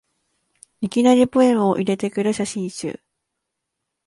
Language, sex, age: Japanese, female, 19-29